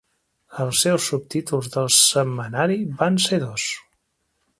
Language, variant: Catalan, Central